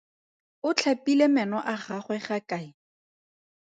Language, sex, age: Tswana, female, 30-39